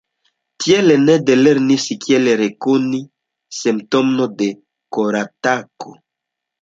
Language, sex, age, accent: Esperanto, male, 19-29, Internacia